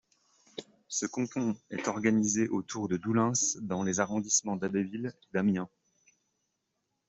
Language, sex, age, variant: French, male, 30-39, Français de métropole